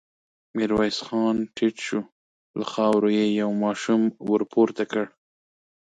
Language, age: Pashto, 30-39